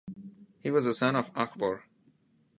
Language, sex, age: English, male, 19-29